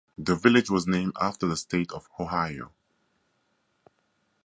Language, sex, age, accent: English, male, 30-39, Southern African (South Africa, Zimbabwe, Namibia)